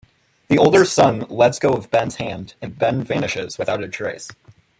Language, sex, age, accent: English, male, under 19, United States English